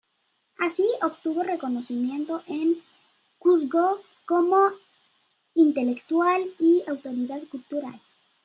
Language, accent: Spanish, México